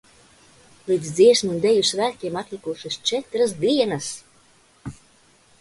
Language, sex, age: Latvian, female, 50-59